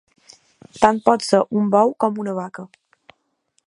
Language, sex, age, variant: Catalan, female, 19-29, Balear